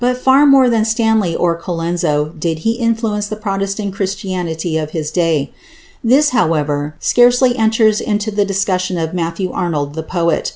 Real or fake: real